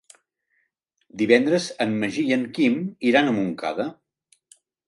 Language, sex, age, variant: Catalan, male, 40-49, Central